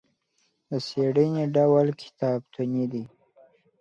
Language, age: Pashto, 19-29